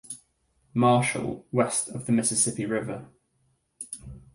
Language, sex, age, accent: English, male, 19-29, England English